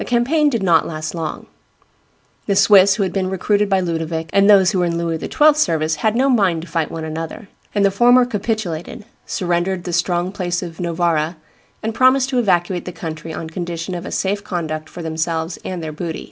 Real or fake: real